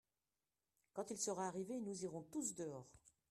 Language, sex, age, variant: French, female, 60-69, Français de métropole